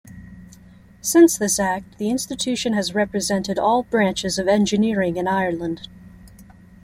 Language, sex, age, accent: English, female, 19-29, United States English